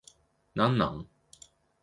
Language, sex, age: Japanese, male, 19-29